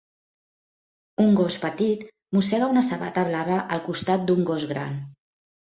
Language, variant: Catalan, Central